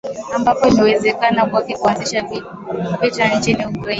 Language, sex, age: Swahili, female, 19-29